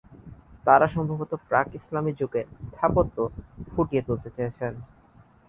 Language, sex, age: Bengali, male, 19-29